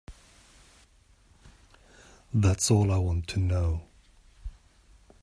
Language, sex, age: English, male, 40-49